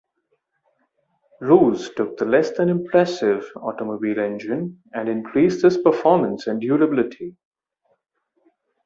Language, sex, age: English, male, 30-39